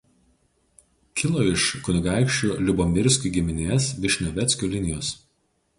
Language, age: Lithuanian, 40-49